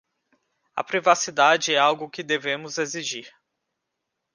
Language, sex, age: Portuguese, male, 19-29